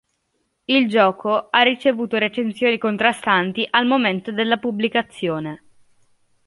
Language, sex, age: Italian, female, under 19